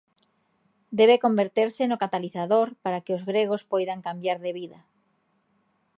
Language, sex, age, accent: Galician, female, 40-49, Atlántico (seseo e gheada)